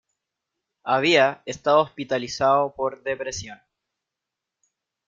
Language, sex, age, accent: Spanish, male, 19-29, Chileno: Chile, Cuyo